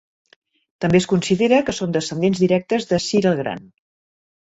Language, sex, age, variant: Catalan, female, 60-69, Central